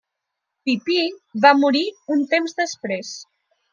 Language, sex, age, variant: Catalan, female, under 19, Central